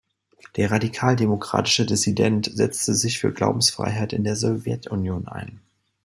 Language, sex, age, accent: German, male, 30-39, Deutschland Deutsch